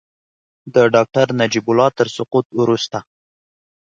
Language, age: Pashto, 19-29